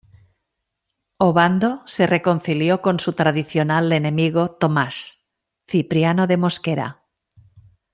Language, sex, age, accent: Spanish, female, 50-59, España: Norte peninsular (Asturias, Castilla y León, Cantabria, País Vasco, Navarra, Aragón, La Rioja, Guadalajara, Cuenca)